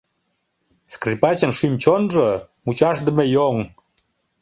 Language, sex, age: Mari, male, 50-59